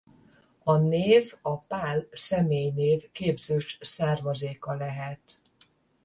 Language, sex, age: Hungarian, female, 60-69